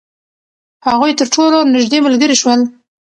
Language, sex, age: Pashto, female, 30-39